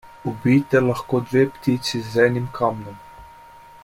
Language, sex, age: Slovenian, male, 30-39